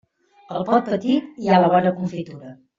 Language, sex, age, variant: Catalan, female, 50-59, Central